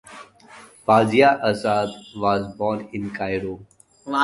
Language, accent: English, United States English